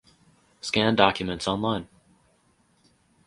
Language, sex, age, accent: English, male, 30-39, United States English